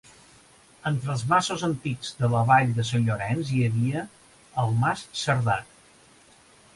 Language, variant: Catalan, Balear